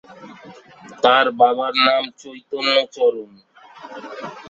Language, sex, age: Bengali, male, 19-29